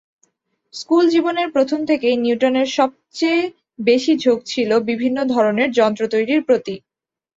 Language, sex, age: Bengali, female, 19-29